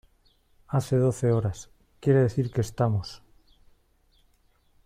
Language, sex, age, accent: Spanish, male, 40-49, España: Norte peninsular (Asturias, Castilla y León, Cantabria, País Vasco, Navarra, Aragón, La Rioja, Guadalajara, Cuenca)